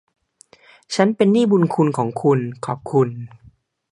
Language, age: Thai, 30-39